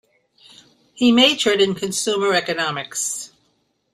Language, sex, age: English, female, 70-79